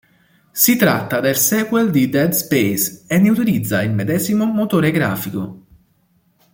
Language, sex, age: Italian, male, 19-29